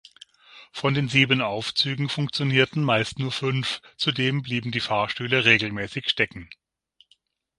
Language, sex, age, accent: German, male, 50-59, Deutschland Deutsch; Süddeutsch